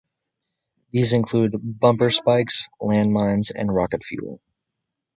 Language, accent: English, United States English